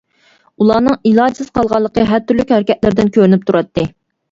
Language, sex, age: Uyghur, female, 19-29